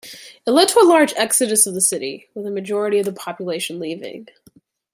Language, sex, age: English, female, 30-39